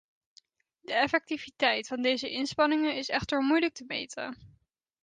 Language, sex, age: Dutch, female, 19-29